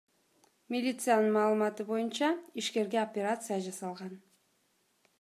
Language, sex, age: Kyrgyz, female, 30-39